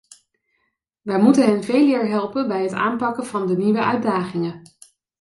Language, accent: Dutch, Nederlands Nederlands